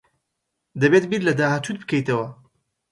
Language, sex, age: Central Kurdish, male, 19-29